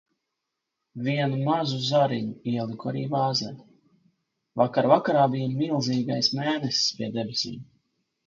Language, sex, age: Latvian, male, 40-49